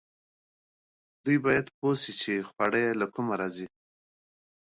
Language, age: Pashto, 40-49